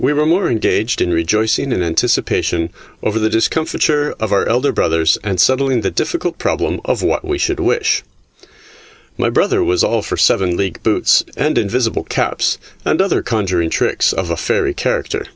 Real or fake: real